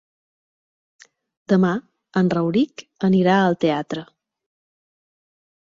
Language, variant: Catalan, Balear